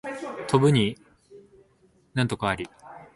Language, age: Japanese, 19-29